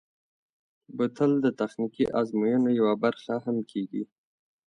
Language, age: Pashto, 30-39